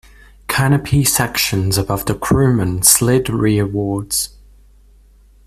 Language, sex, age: English, male, 19-29